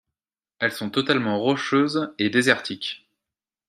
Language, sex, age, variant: French, male, 19-29, Français de métropole